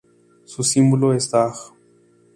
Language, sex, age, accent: Spanish, male, 19-29, México